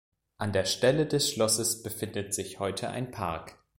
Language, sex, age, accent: German, male, 19-29, Deutschland Deutsch